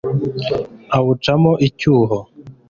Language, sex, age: Kinyarwanda, male, 19-29